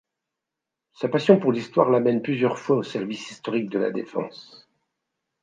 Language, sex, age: French, male, 60-69